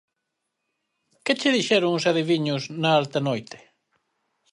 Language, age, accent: Galician, 40-49, Atlántico (seseo e gheada)